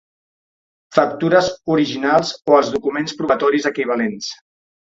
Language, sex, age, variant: Catalan, male, 50-59, Central